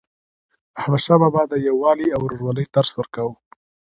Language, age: Pashto, 19-29